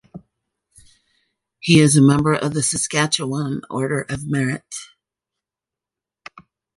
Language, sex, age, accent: English, female, 60-69, United States English